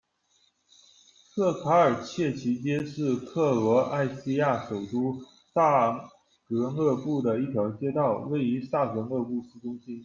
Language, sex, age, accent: Chinese, male, 19-29, 出生地：辽宁省